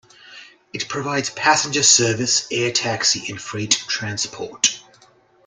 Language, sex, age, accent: English, male, 40-49, United States English